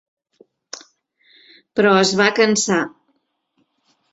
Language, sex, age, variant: Catalan, female, 60-69, Central